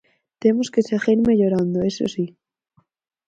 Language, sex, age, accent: Galician, female, under 19, Atlántico (seseo e gheada)